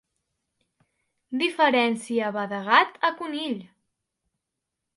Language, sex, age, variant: Catalan, female, under 19, Central